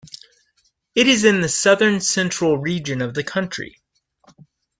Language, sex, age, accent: English, male, 19-29, United States English